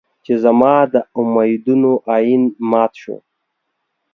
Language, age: Pashto, 30-39